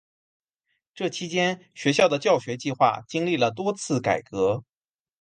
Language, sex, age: Chinese, male, 19-29